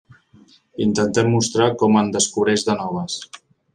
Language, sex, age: Catalan, male, 40-49